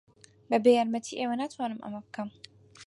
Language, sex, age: Central Kurdish, female, 19-29